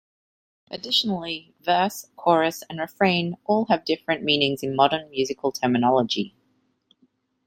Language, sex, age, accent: English, female, 30-39, Australian English